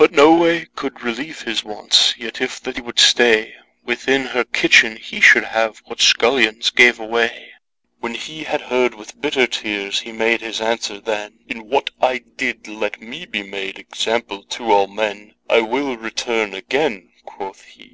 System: none